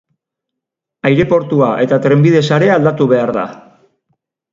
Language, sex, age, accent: Basque, male, 40-49, Erdialdekoa edo Nafarra (Gipuzkoa, Nafarroa)